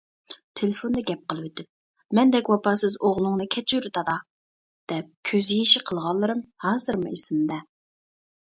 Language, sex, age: Uyghur, female, 19-29